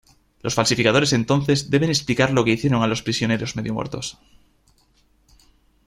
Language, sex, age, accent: Spanish, male, under 19, España: Norte peninsular (Asturias, Castilla y León, Cantabria, País Vasco, Navarra, Aragón, La Rioja, Guadalajara, Cuenca)